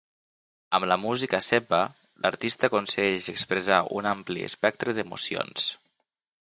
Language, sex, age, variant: Catalan, male, 19-29, Nord-Occidental